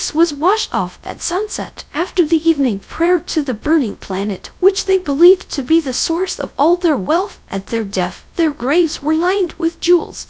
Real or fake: fake